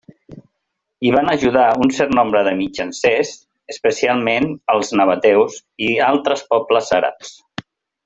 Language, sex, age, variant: Catalan, male, 50-59, Central